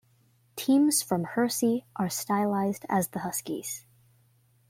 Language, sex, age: English, female, under 19